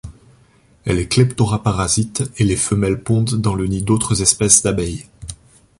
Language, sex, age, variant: French, male, 30-39, Français de métropole